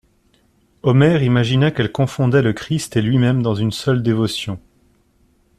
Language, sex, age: French, male, 30-39